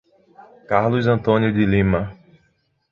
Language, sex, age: Portuguese, male, 19-29